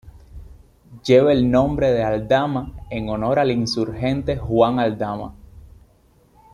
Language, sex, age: Spanish, male, 19-29